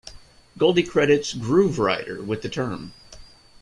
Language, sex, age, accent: English, male, 40-49, United States English